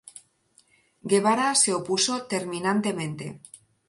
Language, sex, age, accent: Spanish, female, 50-59, España: Norte peninsular (Asturias, Castilla y León, Cantabria, País Vasco, Navarra, Aragón, La Rioja, Guadalajara, Cuenca)